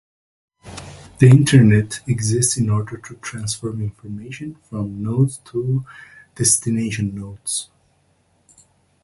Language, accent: English, United States English